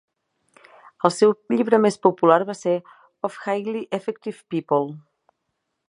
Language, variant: Catalan, Nord-Occidental